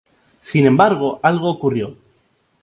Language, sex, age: Spanish, male, 19-29